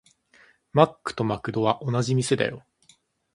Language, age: Japanese, 19-29